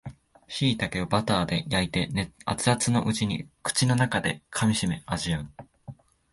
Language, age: Japanese, 19-29